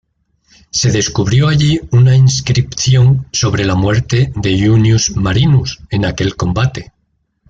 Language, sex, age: Spanish, male, 60-69